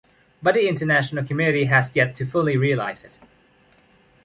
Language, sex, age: English, male, 19-29